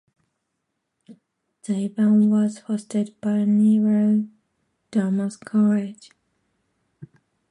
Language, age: English, 19-29